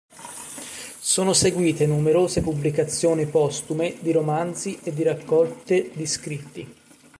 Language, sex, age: Italian, male, 40-49